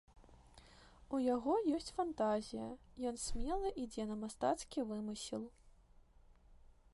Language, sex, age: Belarusian, female, 19-29